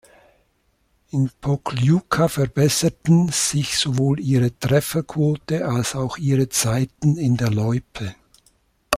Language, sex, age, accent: German, male, 70-79, Schweizerdeutsch